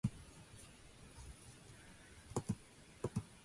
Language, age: English, 19-29